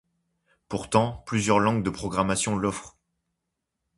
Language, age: French, 19-29